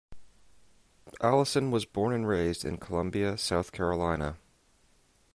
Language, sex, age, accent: English, male, 30-39, New Zealand English